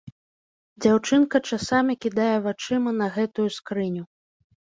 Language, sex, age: Belarusian, female, 19-29